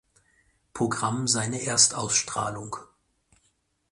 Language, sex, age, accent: German, male, 40-49, Deutschland Deutsch